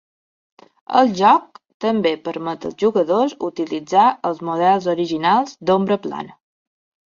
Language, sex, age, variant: Catalan, female, 30-39, Balear